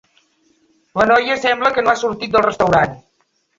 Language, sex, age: Catalan, female, 60-69